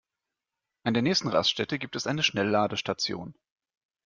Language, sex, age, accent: German, male, 30-39, Deutschland Deutsch